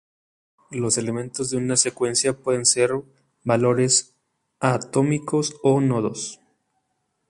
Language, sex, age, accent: Spanish, male, 19-29, México